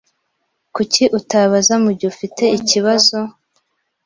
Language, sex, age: Kinyarwanda, female, 19-29